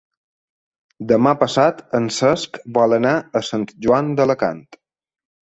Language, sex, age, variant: Catalan, male, 30-39, Balear